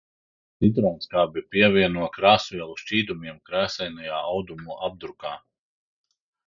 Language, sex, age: Latvian, male, 40-49